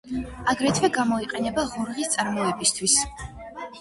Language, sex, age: Georgian, female, 19-29